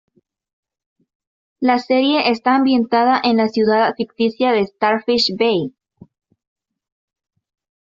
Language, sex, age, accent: Spanish, female, under 19, América central